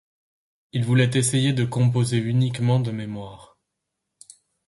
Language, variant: French, Français de métropole